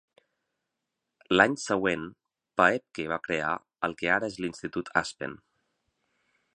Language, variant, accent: Catalan, Central, Empordanès; Oriental